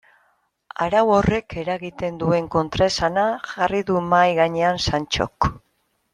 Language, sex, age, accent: Basque, female, 50-59, Erdialdekoa edo Nafarra (Gipuzkoa, Nafarroa)